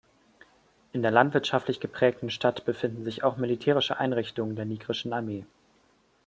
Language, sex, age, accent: German, male, 19-29, Deutschland Deutsch